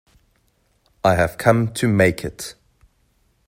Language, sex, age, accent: English, male, 30-39, Southern African (South Africa, Zimbabwe, Namibia)